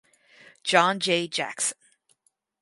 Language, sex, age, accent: English, female, 19-29, United States English